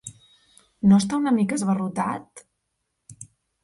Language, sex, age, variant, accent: Catalan, female, 30-39, Central, central